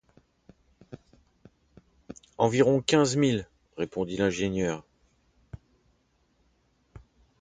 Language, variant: French, Français de métropole